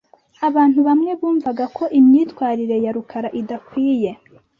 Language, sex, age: Kinyarwanda, male, 30-39